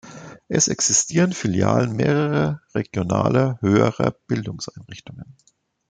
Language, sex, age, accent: German, male, 40-49, Deutschland Deutsch